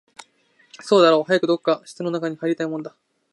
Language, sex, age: Japanese, male, 19-29